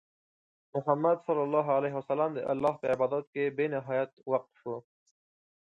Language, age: Pashto, 19-29